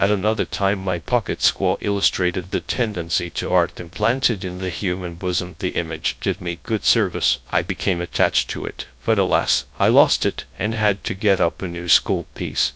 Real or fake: fake